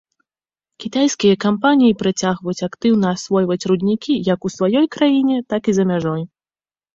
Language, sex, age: Belarusian, female, 19-29